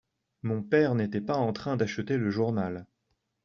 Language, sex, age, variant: French, male, 40-49, Français de métropole